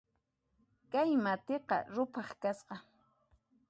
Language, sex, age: Puno Quechua, female, 30-39